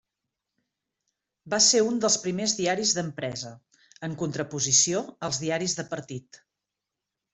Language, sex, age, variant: Catalan, female, 50-59, Central